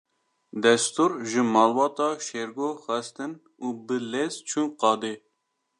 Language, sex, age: Kurdish, male, under 19